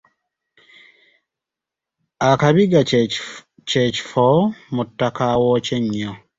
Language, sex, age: Ganda, male, 19-29